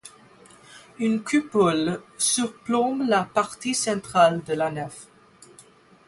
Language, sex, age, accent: French, male, 19-29, Français du Royaume-Uni; Français des États-Unis